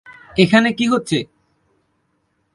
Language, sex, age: Bengali, male, under 19